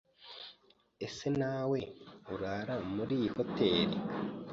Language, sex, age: Kinyarwanda, male, 19-29